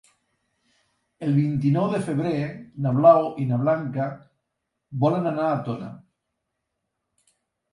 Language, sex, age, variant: Catalan, male, 50-59, Central